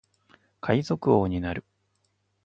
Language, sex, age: Japanese, male, 30-39